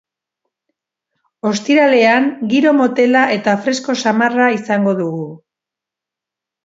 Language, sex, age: Basque, female, 60-69